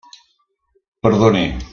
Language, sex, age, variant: Catalan, male, 70-79, Central